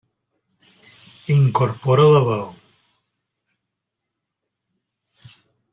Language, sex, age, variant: Catalan, male, 50-59, Balear